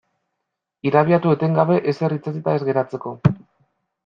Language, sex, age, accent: Basque, male, 19-29, Mendebalekoa (Araba, Bizkaia, Gipuzkoako mendebaleko herri batzuk)